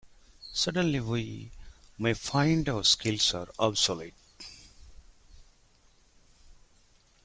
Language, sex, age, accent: English, male, 50-59, England English